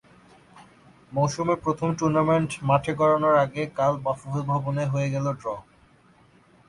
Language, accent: Bengali, শুদ্ধ বাংলা